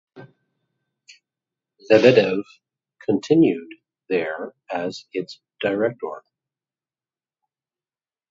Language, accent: English, Canadian English